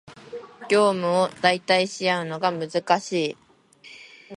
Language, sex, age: Japanese, female, 19-29